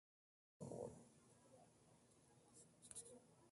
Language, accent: English, Canadian English